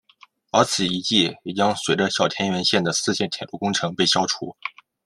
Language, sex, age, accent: Chinese, male, 19-29, 出生地：江苏省